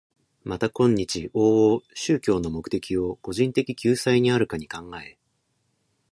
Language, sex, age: Japanese, male, 30-39